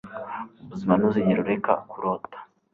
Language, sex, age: Kinyarwanda, male, 19-29